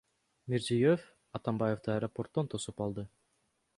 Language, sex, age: Kyrgyz, male, 19-29